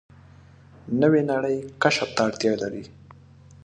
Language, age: Pashto, 30-39